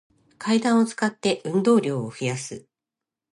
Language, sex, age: Japanese, female, 50-59